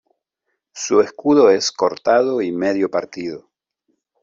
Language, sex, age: Spanish, male, 50-59